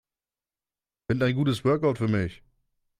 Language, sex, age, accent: German, male, 19-29, Deutschland Deutsch